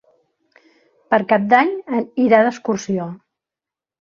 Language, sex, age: Catalan, female, 60-69